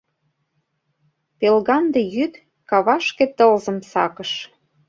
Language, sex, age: Mari, female, 40-49